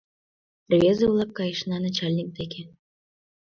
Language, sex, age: Mari, female, under 19